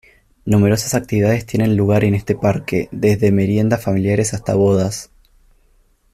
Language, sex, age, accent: Spanish, male, 19-29, Rioplatense: Argentina, Uruguay, este de Bolivia, Paraguay